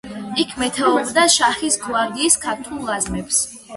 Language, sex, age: Georgian, female, 90+